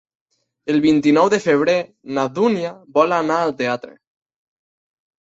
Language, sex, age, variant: Catalan, male, 19-29, Nord-Occidental